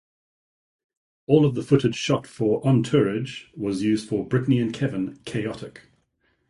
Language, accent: English, Southern African (South Africa, Zimbabwe, Namibia)